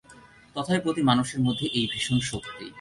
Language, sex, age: Bengali, male, 30-39